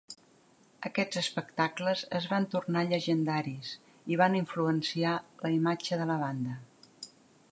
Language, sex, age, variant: Catalan, female, 60-69, Central